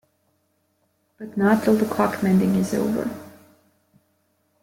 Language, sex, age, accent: English, female, 19-29, United States English